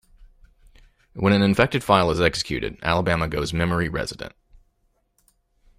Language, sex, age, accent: English, male, 40-49, United States English